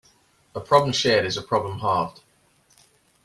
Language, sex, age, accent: English, male, 40-49, England English